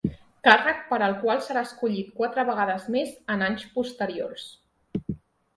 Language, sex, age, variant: Catalan, female, 19-29, Central